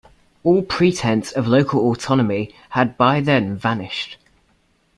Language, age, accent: English, under 19, England English